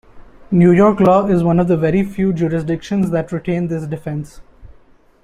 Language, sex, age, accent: English, male, 19-29, India and South Asia (India, Pakistan, Sri Lanka)